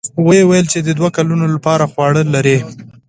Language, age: Pashto, 30-39